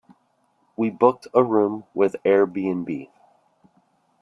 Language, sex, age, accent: English, male, 19-29, United States English